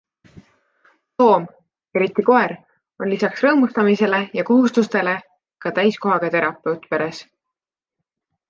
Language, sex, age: Estonian, female, 19-29